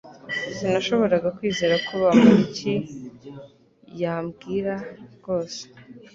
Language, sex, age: Kinyarwanda, female, under 19